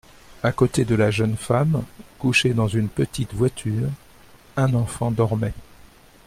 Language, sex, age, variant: French, male, 60-69, Français de métropole